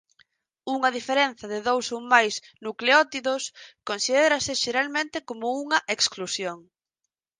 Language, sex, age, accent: Galician, female, 19-29, Normativo (estándar)